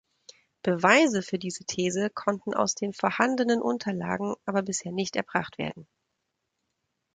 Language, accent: German, Deutschland Deutsch